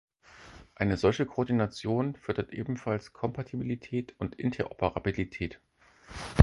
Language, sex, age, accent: German, male, 40-49, Deutschland Deutsch